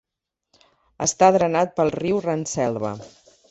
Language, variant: Catalan, Central